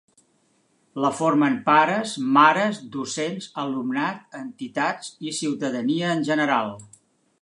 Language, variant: Catalan, Central